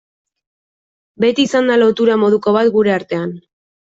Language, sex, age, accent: Basque, female, 19-29, Mendebalekoa (Araba, Bizkaia, Gipuzkoako mendebaleko herri batzuk)